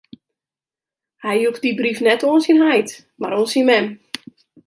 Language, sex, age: Western Frisian, female, 40-49